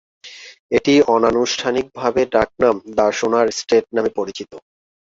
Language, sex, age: Bengali, male, 30-39